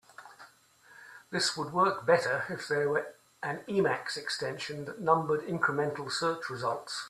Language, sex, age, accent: English, male, 60-69, Australian English